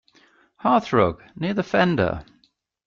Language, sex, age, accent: English, male, 50-59, England English